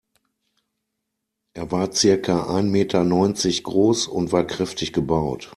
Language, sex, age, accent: German, male, 40-49, Deutschland Deutsch